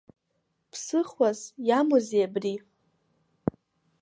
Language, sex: Abkhazian, female